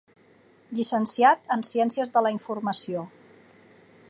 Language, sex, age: Catalan, female, 40-49